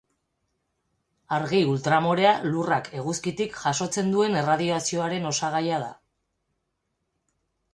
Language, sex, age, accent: Basque, female, 40-49, Erdialdekoa edo Nafarra (Gipuzkoa, Nafarroa)